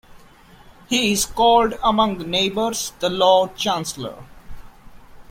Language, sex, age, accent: English, male, 19-29, India and South Asia (India, Pakistan, Sri Lanka)